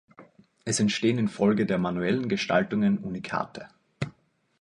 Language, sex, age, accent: German, male, 19-29, Österreichisches Deutsch